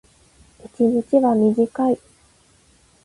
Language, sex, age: Japanese, female, 30-39